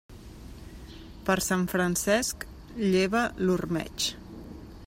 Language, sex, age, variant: Catalan, female, 30-39, Central